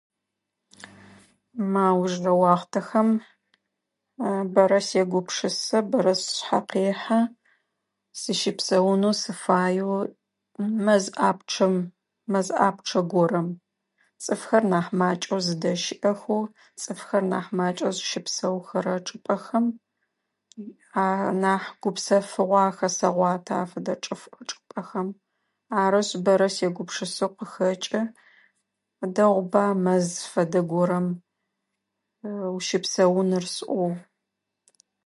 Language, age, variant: Adyghe, 40-49, Адыгабзэ (Кирил, пстэумэ зэдыряе)